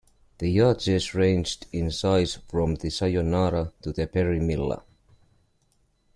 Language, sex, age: English, male, 30-39